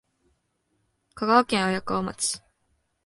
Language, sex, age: Japanese, female, under 19